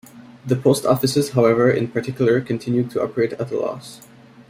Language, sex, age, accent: English, male, 19-29, Canadian English